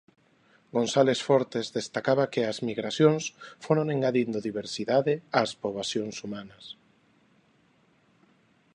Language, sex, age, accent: Galician, male, 30-39, Neofalante